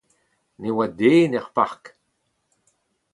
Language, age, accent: Breton, 70-79, Leoneg